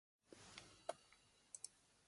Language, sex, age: Japanese, male, 19-29